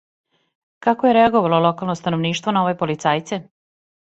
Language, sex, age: Serbian, female, 50-59